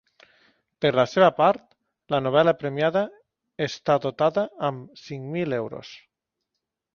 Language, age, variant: Catalan, 30-39, Nord-Occidental